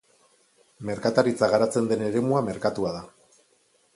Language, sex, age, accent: Basque, male, 40-49, Mendebalekoa (Araba, Bizkaia, Gipuzkoako mendebaleko herri batzuk)